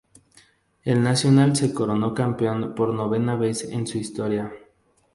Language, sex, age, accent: Spanish, male, 19-29, México